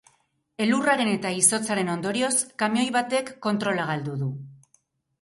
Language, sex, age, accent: Basque, female, 40-49, Erdialdekoa edo Nafarra (Gipuzkoa, Nafarroa)